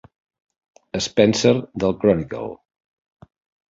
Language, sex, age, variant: Catalan, male, 60-69, Central